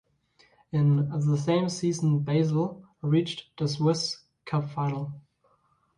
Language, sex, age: English, male, 19-29